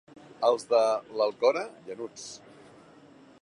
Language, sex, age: Catalan, male, 50-59